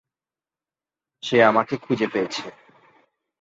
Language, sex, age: Bengali, male, 19-29